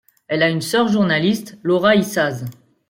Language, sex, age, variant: French, female, 30-39, Français de métropole